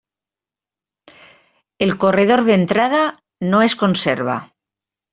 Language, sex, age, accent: Catalan, female, 50-59, valencià